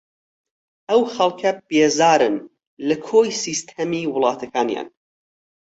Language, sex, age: Central Kurdish, male, 30-39